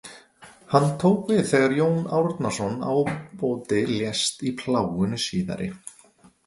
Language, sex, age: Icelandic, male, 30-39